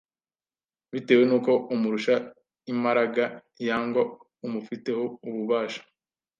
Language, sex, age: Kinyarwanda, male, 19-29